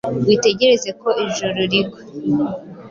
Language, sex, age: Kinyarwanda, female, 19-29